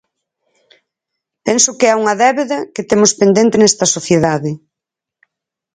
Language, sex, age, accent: Galician, female, 40-49, Central (gheada)